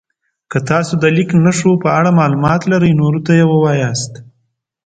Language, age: Pashto, 19-29